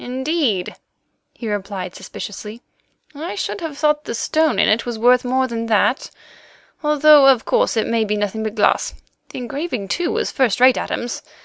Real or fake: real